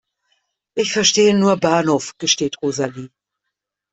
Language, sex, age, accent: German, female, 50-59, Deutschland Deutsch